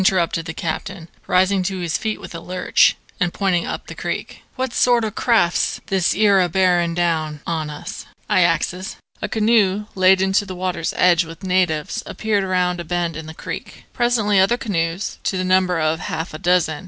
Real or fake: real